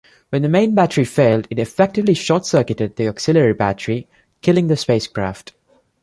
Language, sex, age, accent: English, male, 19-29, India and South Asia (India, Pakistan, Sri Lanka)